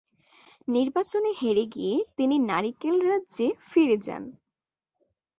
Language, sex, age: Bengali, female, under 19